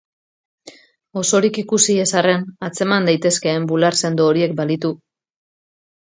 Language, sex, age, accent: Basque, female, 40-49, Mendebalekoa (Araba, Bizkaia, Gipuzkoako mendebaleko herri batzuk)